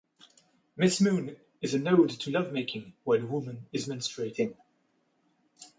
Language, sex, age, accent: English, male, 19-29, french accent